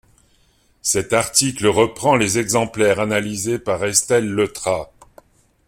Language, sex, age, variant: French, male, 50-59, Français de métropole